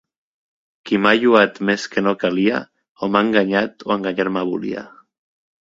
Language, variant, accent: Catalan, Central, central